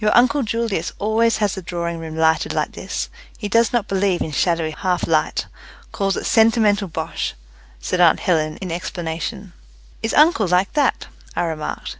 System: none